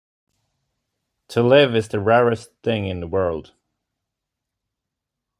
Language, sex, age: English, male, 19-29